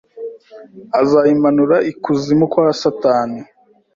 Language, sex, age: Kinyarwanda, female, 19-29